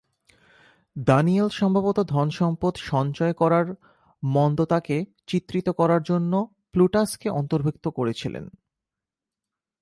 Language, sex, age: Bengali, male, 19-29